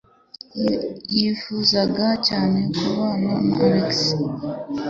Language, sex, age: Kinyarwanda, female, 19-29